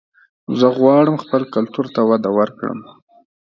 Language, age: Pashto, 30-39